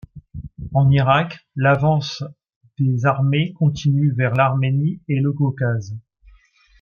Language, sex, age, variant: French, male, 40-49, Français de métropole